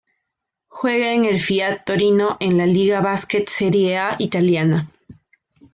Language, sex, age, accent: Spanish, female, 19-29, Andino-Pacífico: Colombia, Perú, Ecuador, oeste de Bolivia y Venezuela andina